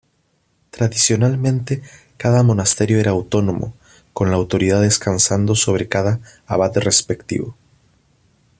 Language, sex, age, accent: Spanish, male, 30-39, Andino-Pacífico: Colombia, Perú, Ecuador, oeste de Bolivia y Venezuela andina